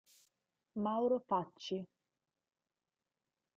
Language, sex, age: Italian, female, 19-29